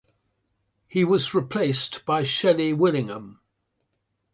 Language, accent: English, England English